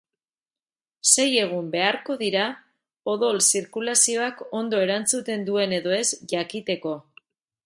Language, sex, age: Basque, female, 40-49